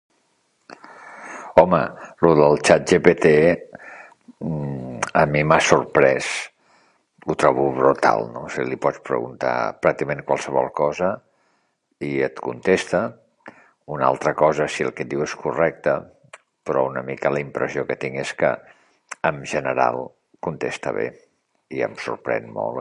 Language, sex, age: Catalan, male, 50-59